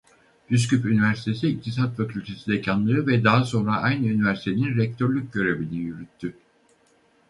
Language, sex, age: Turkish, male, 60-69